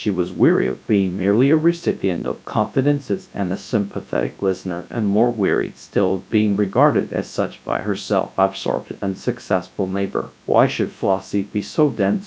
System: TTS, GradTTS